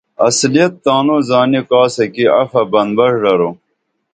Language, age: Dameli, 50-59